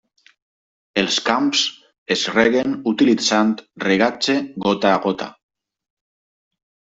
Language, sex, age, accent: Catalan, male, 30-39, valencià